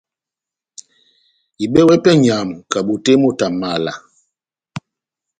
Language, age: Batanga, 70-79